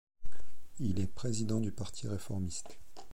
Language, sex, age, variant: French, male, 40-49, Français de métropole